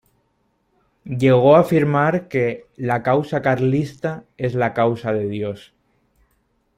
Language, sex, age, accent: Spanish, male, 19-29, España: Norte peninsular (Asturias, Castilla y León, Cantabria, País Vasco, Navarra, Aragón, La Rioja, Guadalajara, Cuenca)